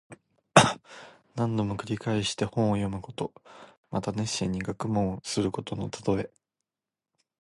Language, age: Japanese, 19-29